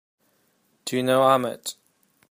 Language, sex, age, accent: English, male, 19-29, England English